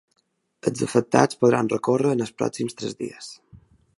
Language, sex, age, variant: Catalan, male, 19-29, Balear